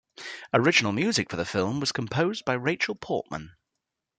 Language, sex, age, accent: English, male, 19-29, England English